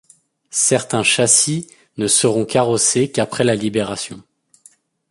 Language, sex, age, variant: French, male, 19-29, Français de métropole